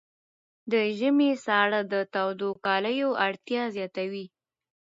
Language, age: Pashto, under 19